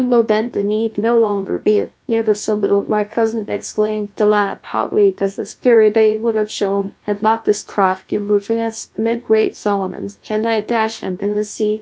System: TTS, GlowTTS